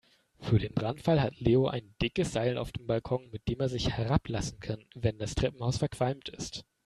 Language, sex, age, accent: German, male, 19-29, Deutschland Deutsch